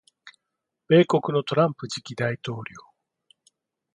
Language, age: Japanese, 50-59